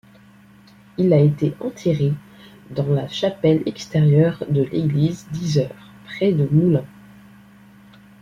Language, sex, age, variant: French, male, under 19, Français de métropole